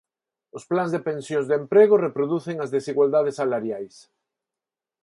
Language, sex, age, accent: Galician, male, 50-59, Neofalante